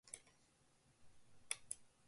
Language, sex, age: Basque, female, 50-59